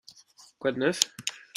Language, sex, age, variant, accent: French, male, 19-29, Français d'Europe, Français de Belgique